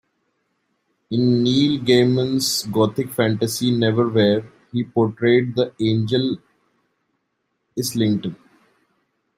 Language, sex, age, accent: English, male, 19-29, India and South Asia (India, Pakistan, Sri Lanka)